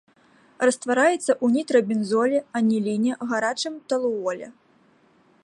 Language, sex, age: Belarusian, female, 19-29